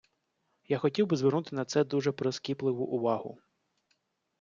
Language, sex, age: Ukrainian, male, 40-49